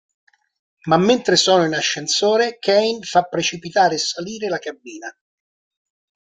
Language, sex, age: Italian, male, 60-69